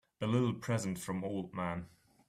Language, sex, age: English, male, 19-29